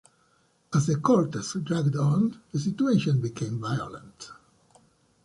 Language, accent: English, United States English